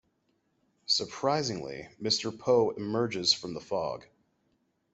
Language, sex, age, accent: English, male, 30-39, United States English